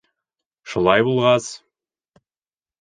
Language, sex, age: Bashkir, male, under 19